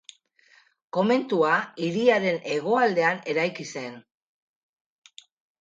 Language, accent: Basque, Mendebalekoa (Araba, Bizkaia, Gipuzkoako mendebaleko herri batzuk)